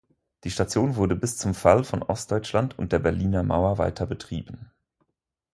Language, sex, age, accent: German, male, 19-29, Schweizerdeutsch